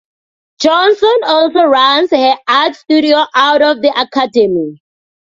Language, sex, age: English, female, 19-29